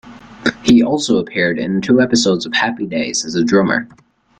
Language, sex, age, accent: English, male, under 19, Canadian English